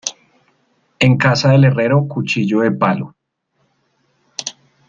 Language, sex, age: Spanish, male, 30-39